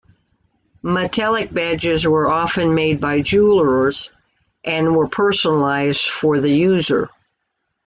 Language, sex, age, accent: English, female, 60-69, United States English